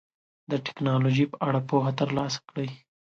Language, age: Pashto, 19-29